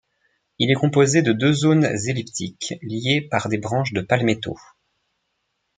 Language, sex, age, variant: French, male, 19-29, Français de métropole